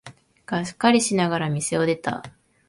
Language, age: Japanese, 19-29